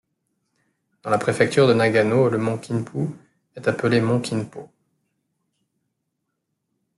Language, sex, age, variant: French, male, 19-29, Français de métropole